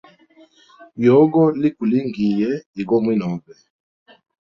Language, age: Hemba, 40-49